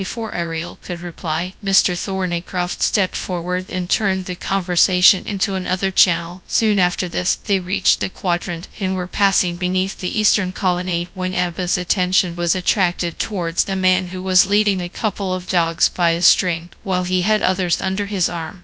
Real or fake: fake